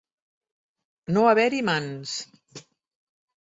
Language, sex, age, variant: Catalan, female, 50-59, Central